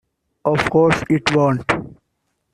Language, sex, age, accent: English, male, under 19, India and South Asia (India, Pakistan, Sri Lanka)